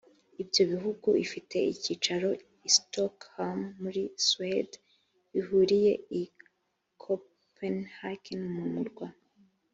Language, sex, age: Kinyarwanda, female, 19-29